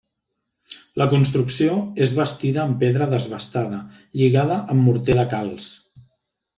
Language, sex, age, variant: Catalan, male, 50-59, Central